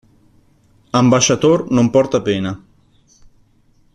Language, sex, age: Italian, male, 19-29